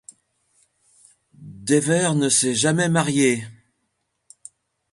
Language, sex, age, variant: French, male, 70-79, Français de métropole